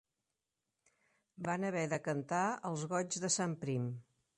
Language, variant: Catalan, Central